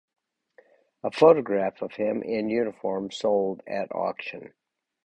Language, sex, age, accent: English, male, 70-79, United States English